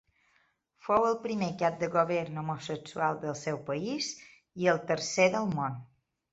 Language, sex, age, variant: Catalan, female, 40-49, Balear